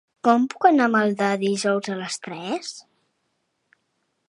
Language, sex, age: Catalan, male, 40-49